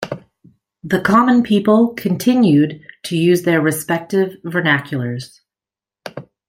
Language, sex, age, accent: English, female, 40-49, United States English